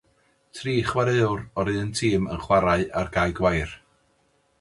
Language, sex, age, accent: Welsh, male, 40-49, Y Deyrnas Unedig Cymraeg